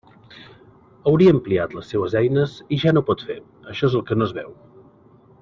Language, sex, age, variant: Catalan, male, 40-49, Central